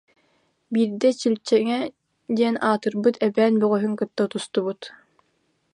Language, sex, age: Yakut, female, 19-29